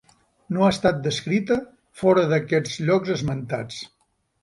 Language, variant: Catalan, Central